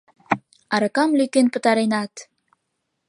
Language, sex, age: Mari, female, under 19